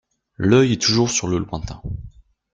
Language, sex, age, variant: French, male, 19-29, Français de métropole